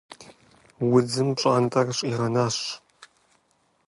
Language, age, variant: Kabardian, 19-29, Адыгэбзэ (Къэбэрдей, Кирил, псоми зэдай)